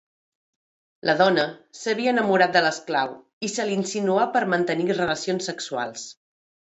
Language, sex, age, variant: Catalan, female, 40-49, Central